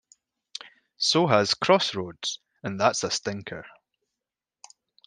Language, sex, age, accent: English, male, 19-29, Scottish English